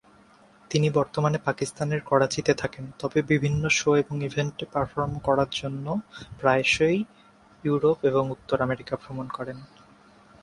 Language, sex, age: Bengali, male, 19-29